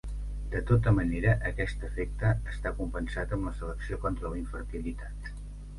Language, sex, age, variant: Catalan, male, 50-59, Central